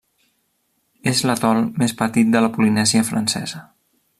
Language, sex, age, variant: Catalan, male, 30-39, Central